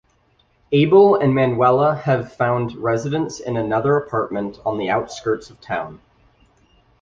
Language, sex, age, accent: English, male, 19-29, United States English